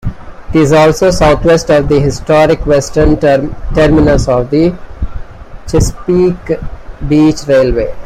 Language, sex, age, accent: English, male, 40-49, India and South Asia (India, Pakistan, Sri Lanka)